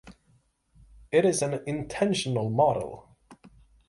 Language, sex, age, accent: English, male, 19-29, Canadian English